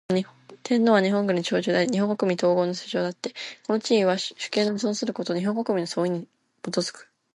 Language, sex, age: Japanese, female, under 19